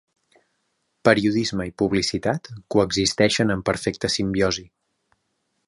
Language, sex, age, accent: Catalan, male, 30-39, central; septentrional